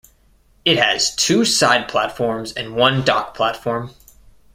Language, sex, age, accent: English, male, 19-29, United States English